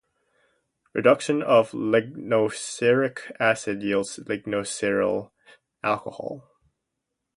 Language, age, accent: English, 19-29, United States English